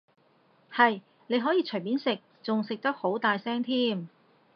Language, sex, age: Cantonese, female, 40-49